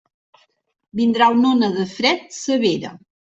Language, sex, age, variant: Catalan, female, 19-29, Central